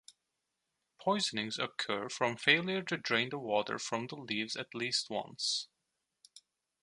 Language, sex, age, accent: English, male, 19-29, United States English